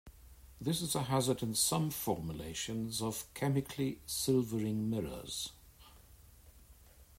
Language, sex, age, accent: English, male, 60-69, England English